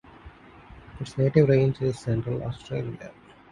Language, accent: English, India and South Asia (India, Pakistan, Sri Lanka)